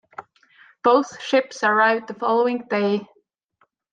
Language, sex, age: English, female, 19-29